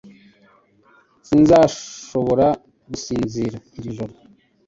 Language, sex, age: Kinyarwanda, male, 30-39